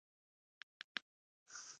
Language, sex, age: Pashto, female, 19-29